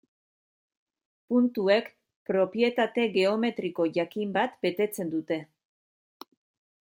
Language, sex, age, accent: Basque, female, 40-49, Mendebalekoa (Araba, Bizkaia, Gipuzkoako mendebaleko herri batzuk)